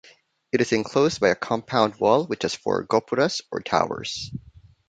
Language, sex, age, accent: English, male, 30-39, Filipino